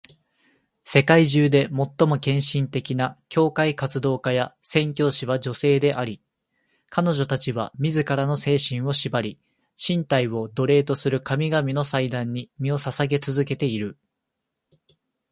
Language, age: Japanese, 19-29